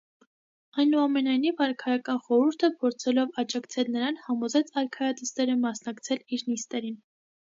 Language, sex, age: Armenian, female, 19-29